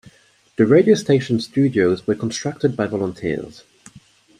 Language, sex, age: English, male, 19-29